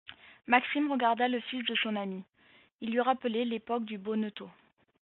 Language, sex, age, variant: French, male, 19-29, Français de métropole